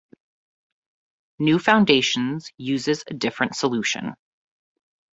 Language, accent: English, United States English